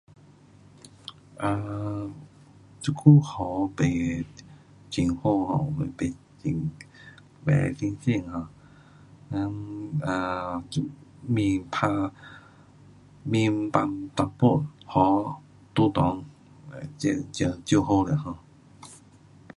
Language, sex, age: Pu-Xian Chinese, male, 40-49